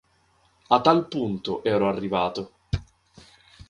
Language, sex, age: Italian, male, 19-29